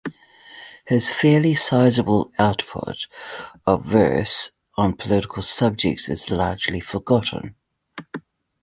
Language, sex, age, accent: English, female, 50-59, New Zealand English